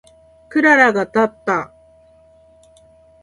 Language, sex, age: Japanese, female, 40-49